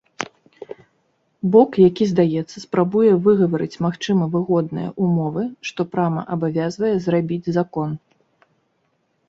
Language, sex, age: Belarusian, female, 30-39